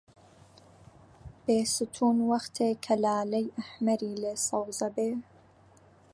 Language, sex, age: Central Kurdish, female, 19-29